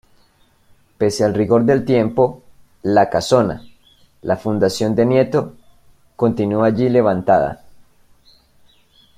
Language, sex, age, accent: Spanish, male, 19-29, Andino-Pacífico: Colombia, Perú, Ecuador, oeste de Bolivia y Venezuela andina